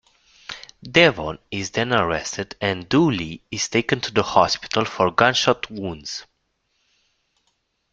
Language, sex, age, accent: English, male, 19-29, United States English